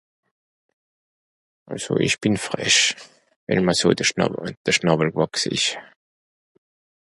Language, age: Swiss German, 40-49